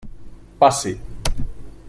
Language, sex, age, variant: Catalan, male, 40-49, Central